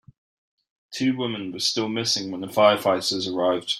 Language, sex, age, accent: English, male, under 19, England English